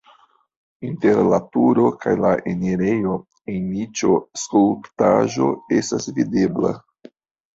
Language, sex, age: Esperanto, male, 50-59